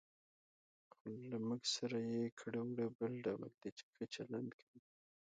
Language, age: Pashto, 19-29